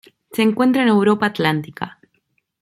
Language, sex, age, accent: Spanish, female, 19-29, Rioplatense: Argentina, Uruguay, este de Bolivia, Paraguay